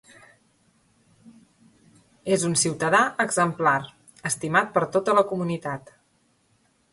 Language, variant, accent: Catalan, Central, central